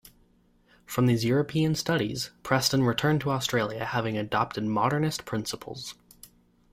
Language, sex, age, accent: English, male, under 19, Canadian English